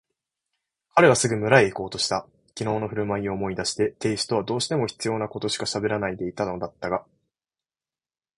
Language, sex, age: Japanese, male, 19-29